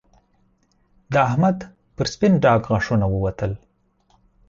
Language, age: Pashto, 30-39